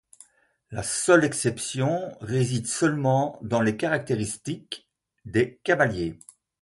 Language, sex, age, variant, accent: French, male, 60-69, Français d'Europe, Français de Belgique